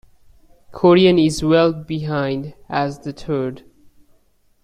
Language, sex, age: English, male, 19-29